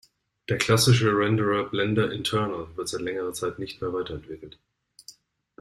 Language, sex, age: German, male, 30-39